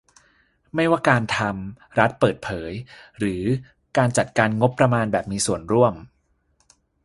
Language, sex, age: Thai, male, 30-39